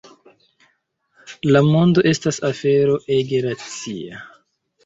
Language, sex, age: Esperanto, male, 19-29